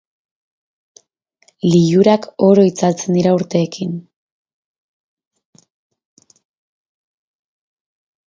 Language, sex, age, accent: Basque, female, 19-29, Erdialdekoa edo Nafarra (Gipuzkoa, Nafarroa)